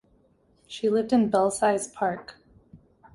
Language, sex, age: English, female, 30-39